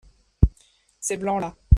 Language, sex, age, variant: French, female, 19-29, Français de métropole